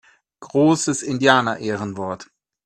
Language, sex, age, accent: German, male, 40-49, Deutschland Deutsch